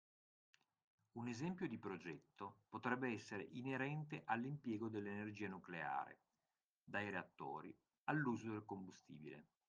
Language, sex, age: Italian, male, 50-59